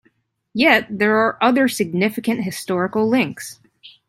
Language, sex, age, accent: English, female, 19-29, United States English